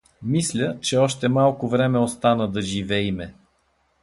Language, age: Bulgarian, 60-69